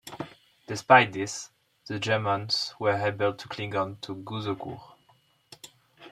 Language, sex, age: English, male, 19-29